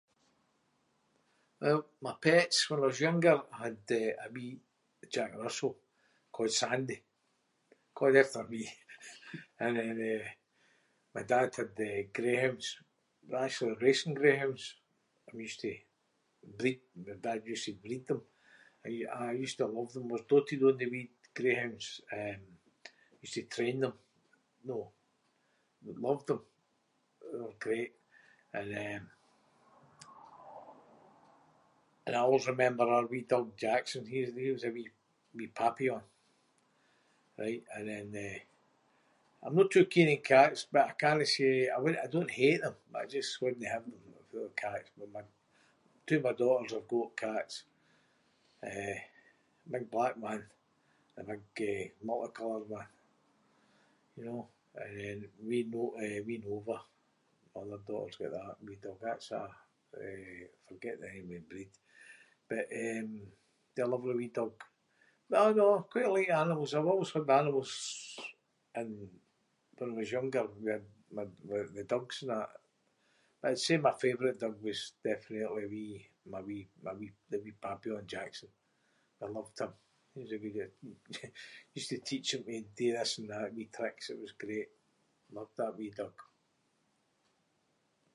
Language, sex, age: Scots, male, 60-69